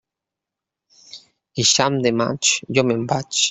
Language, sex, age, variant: Catalan, male, 19-29, Central